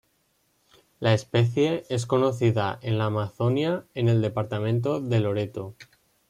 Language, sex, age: Spanish, male, 19-29